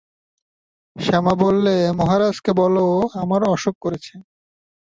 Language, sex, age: Bengali, male, 19-29